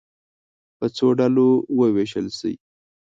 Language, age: Pashto, 19-29